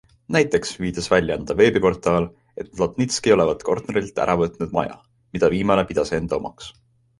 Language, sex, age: Estonian, male, 19-29